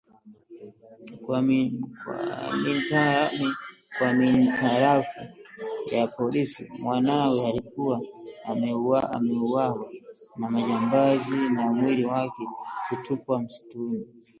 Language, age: Swahili, 19-29